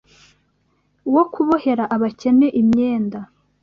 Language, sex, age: Kinyarwanda, female, 19-29